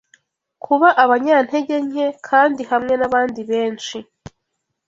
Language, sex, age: Kinyarwanda, female, 19-29